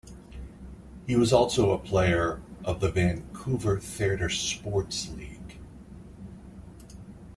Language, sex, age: English, male, 50-59